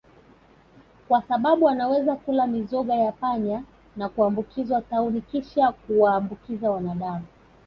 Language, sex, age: Swahili, female, 30-39